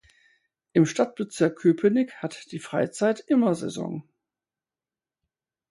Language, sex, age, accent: German, female, 50-59, Deutschland Deutsch